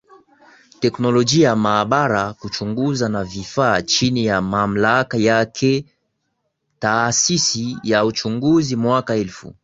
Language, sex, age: Swahili, male, 19-29